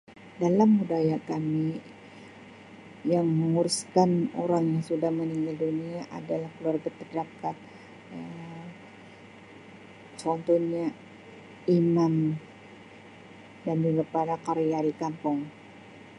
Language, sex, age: Sabah Malay, female, 60-69